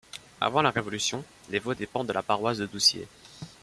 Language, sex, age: French, male, under 19